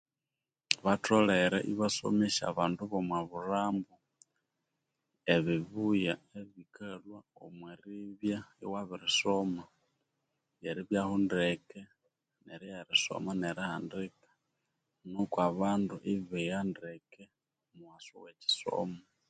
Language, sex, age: Konzo, male, 30-39